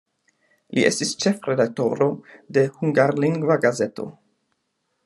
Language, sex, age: Esperanto, male, 30-39